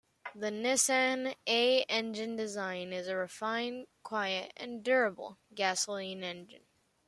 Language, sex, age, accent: English, male, under 19, United States English